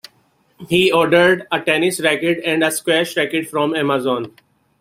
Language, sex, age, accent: English, male, 30-39, United States English